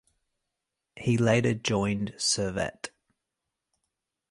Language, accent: English, Australian English